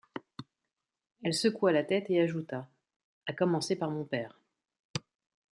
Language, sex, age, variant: French, female, 40-49, Français de métropole